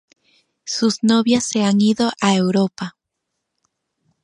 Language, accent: Spanish, Andino-Pacífico: Colombia, Perú, Ecuador, oeste de Bolivia y Venezuela andina